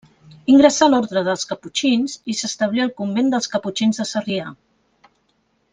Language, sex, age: Catalan, female, 40-49